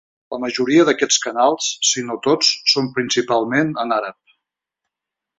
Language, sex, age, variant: Catalan, male, 50-59, Nord-Occidental